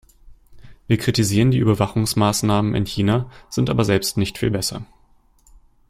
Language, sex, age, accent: German, male, 19-29, Deutschland Deutsch